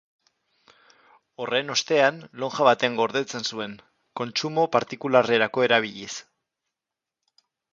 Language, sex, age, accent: Basque, male, 30-39, Mendebalekoa (Araba, Bizkaia, Gipuzkoako mendebaleko herri batzuk)